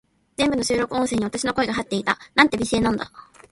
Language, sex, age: Japanese, female, 19-29